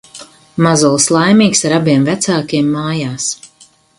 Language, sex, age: Latvian, female, 50-59